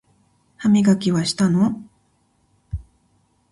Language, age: Japanese, 30-39